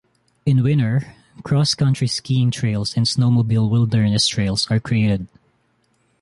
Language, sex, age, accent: English, male, 19-29, Filipino